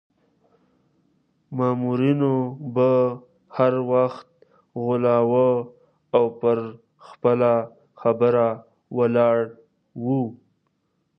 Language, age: Pashto, 19-29